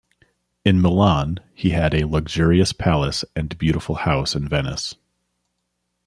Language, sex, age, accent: English, male, 30-39, United States English